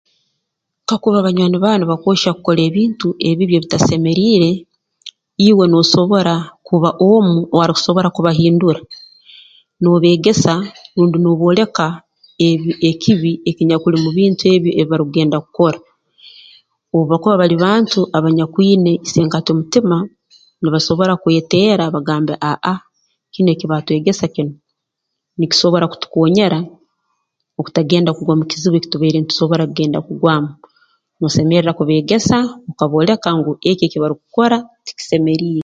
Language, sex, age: Tooro, female, 50-59